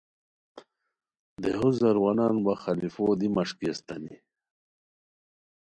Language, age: Khowar, 40-49